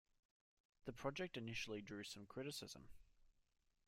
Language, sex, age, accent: English, male, 19-29, Australian English